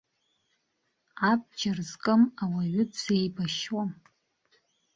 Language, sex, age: Abkhazian, female, 19-29